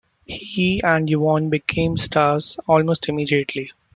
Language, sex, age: English, male, 19-29